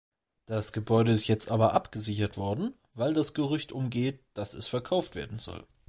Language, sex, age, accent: German, male, 19-29, Deutschland Deutsch